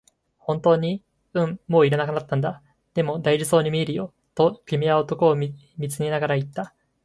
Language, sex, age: Japanese, male, 19-29